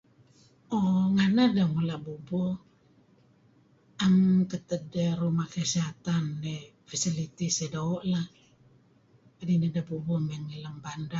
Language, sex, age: Kelabit, female, 50-59